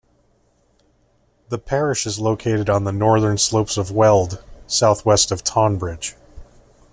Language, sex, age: English, male, 30-39